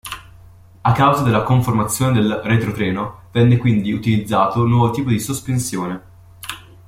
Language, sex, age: Italian, male, 19-29